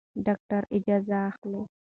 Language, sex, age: Pashto, female, 19-29